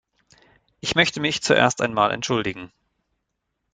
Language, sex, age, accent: German, male, 40-49, Deutschland Deutsch